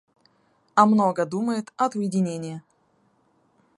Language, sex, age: Russian, female, 19-29